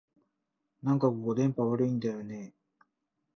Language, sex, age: Japanese, male, 19-29